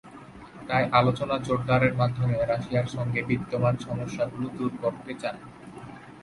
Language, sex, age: Bengali, male, 19-29